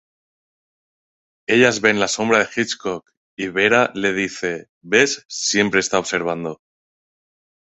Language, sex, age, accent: Spanish, male, 30-39, España: Norte peninsular (Asturias, Castilla y León, Cantabria, País Vasco, Navarra, Aragón, La Rioja, Guadalajara, Cuenca)